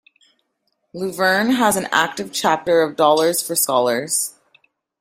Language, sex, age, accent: English, female, 19-29, United States English